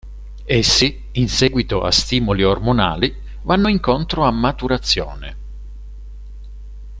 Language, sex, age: Italian, male, 60-69